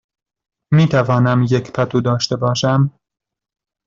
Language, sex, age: Persian, male, 19-29